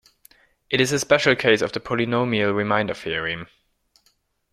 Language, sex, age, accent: English, male, 19-29, England English